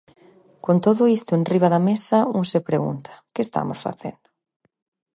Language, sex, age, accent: Galician, female, 30-39, Normativo (estándar)